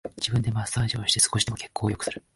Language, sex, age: Japanese, male, 19-29